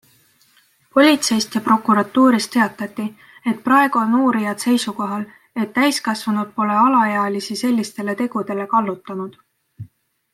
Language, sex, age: Estonian, female, 19-29